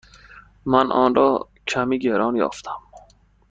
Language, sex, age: Persian, male, 19-29